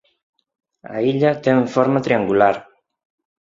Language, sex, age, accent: Galician, male, 30-39, Neofalante